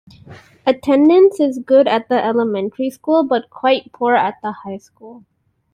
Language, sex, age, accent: English, female, 19-29, Canadian English